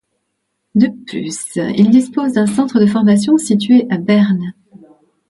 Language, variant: French, Français de métropole